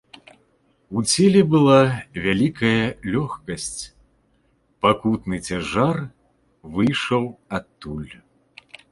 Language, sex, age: Belarusian, male, 40-49